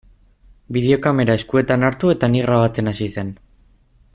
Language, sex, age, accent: Basque, male, 19-29, Erdialdekoa edo Nafarra (Gipuzkoa, Nafarroa)